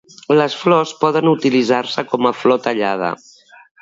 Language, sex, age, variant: Catalan, female, 50-59, Septentrional